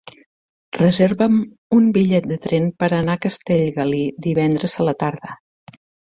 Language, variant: Catalan, Septentrional